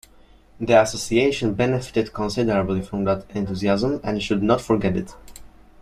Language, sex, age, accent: English, male, under 19, United States English